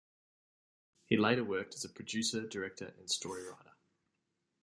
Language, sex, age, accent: English, male, 19-29, Australian English